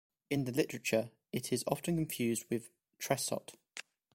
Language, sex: English, male